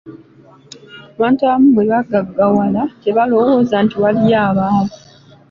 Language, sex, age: Ganda, female, 19-29